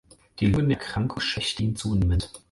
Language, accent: German, Deutschland Deutsch